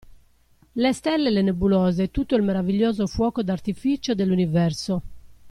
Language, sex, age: Italian, female, 50-59